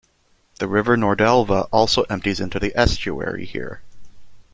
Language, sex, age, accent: English, male, 19-29, United States English